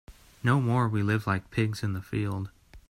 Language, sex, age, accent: English, male, 19-29, United States English